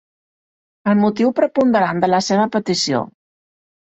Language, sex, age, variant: Catalan, male, under 19, Central